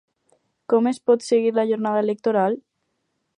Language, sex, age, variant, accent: Catalan, female, under 19, Alacantí, valencià